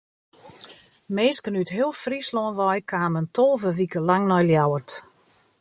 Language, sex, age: Western Frisian, female, 50-59